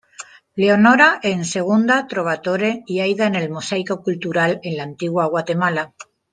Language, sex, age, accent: Spanish, female, 40-49, España: Sur peninsular (Andalucia, Extremadura, Murcia)